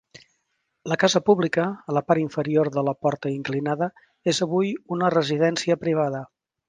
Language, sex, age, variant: Catalan, male, 50-59, Central